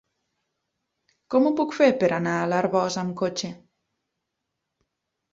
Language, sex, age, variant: Catalan, female, 19-29, Nord-Occidental